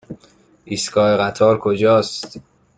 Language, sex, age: Persian, male, 19-29